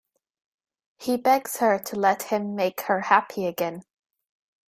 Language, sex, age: English, female, 19-29